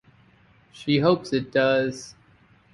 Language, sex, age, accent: English, male, 30-39, United States English